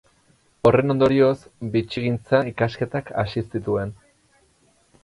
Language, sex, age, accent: Basque, male, 30-39, Erdialdekoa edo Nafarra (Gipuzkoa, Nafarroa)